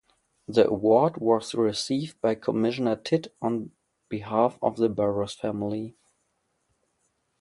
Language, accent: English, German